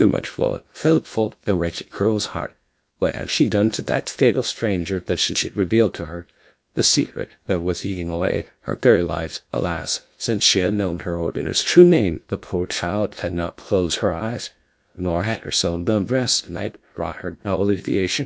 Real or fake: fake